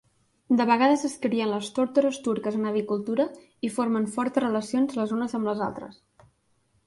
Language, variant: Catalan, Central